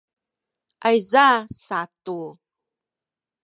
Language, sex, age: Sakizaya, female, 60-69